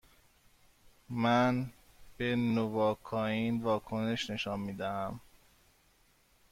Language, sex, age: Persian, male, 30-39